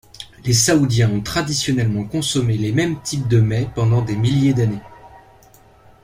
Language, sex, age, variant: French, male, under 19, Français de métropole